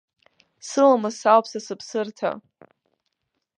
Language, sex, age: Abkhazian, female, under 19